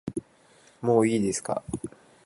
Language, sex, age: Japanese, male, 19-29